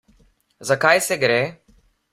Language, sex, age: Slovenian, male, under 19